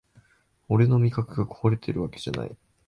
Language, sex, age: Japanese, male, 19-29